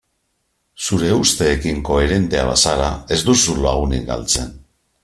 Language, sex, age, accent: Basque, male, 50-59, Mendebalekoa (Araba, Bizkaia, Gipuzkoako mendebaleko herri batzuk)